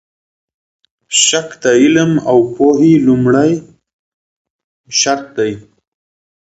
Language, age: Pashto, 19-29